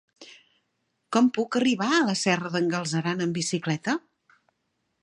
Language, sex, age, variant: Catalan, female, 50-59, Central